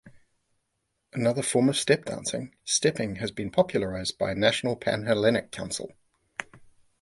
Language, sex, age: English, male, 50-59